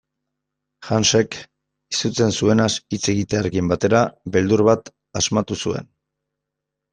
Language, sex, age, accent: Basque, male, 50-59, Mendebalekoa (Araba, Bizkaia, Gipuzkoako mendebaleko herri batzuk)